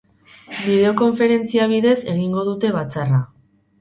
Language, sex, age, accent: Basque, female, 19-29, Erdialdekoa edo Nafarra (Gipuzkoa, Nafarroa)